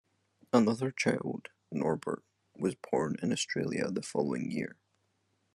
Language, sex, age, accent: English, male, 19-29, Scottish English